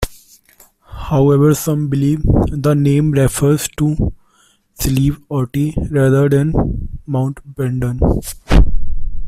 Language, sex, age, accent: English, male, 19-29, India and South Asia (India, Pakistan, Sri Lanka)